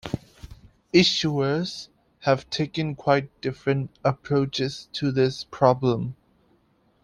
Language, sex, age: English, male, 19-29